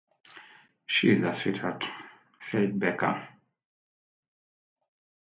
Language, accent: English, Southern African (South Africa, Zimbabwe, Namibia)